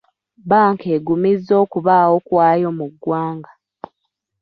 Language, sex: Ganda, female